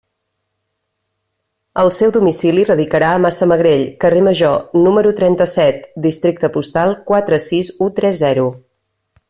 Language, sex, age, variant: Catalan, female, 30-39, Central